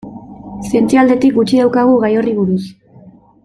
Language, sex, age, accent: Basque, female, 19-29, Erdialdekoa edo Nafarra (Gipuzkoa, Nafarroa)